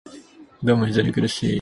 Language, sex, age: Japanese, male, 19-29